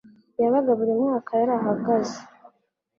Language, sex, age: Kinyarwanda, female, 19-29